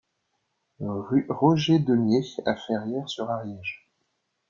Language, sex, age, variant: French, male, 30-39, Français de métropole